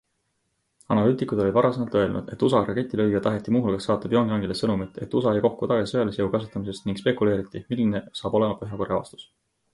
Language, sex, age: Estonian, male, 19-29